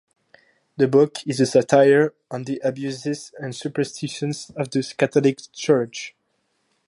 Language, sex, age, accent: English, male, 19-29, French